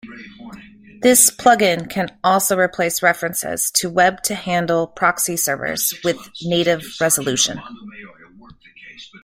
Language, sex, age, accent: English, female, 30-39, United States English